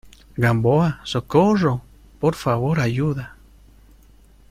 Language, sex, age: Spanish, male, 30-39